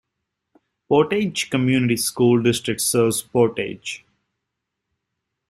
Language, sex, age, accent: English, male, 19-29, United States English